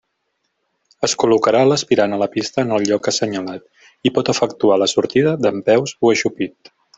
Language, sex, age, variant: Catalan, male, 40-49, Central